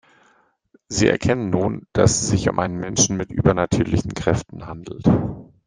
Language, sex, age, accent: German, male, 50-59, Deutschland Deutsch